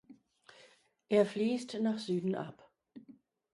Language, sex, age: German, female, 60-69